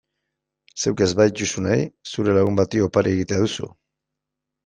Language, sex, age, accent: Basque, male, 50-59, Mendebalekoa (Araba, Bizkaia, Gipuzkoako mendebaleko herri batzuk)